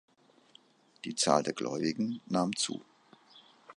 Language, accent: German, Deutschland Deutsch